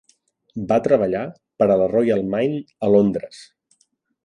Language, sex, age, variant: Catalan, male, 40-49, Central